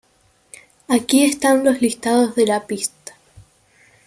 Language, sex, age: Spanish, female, under 19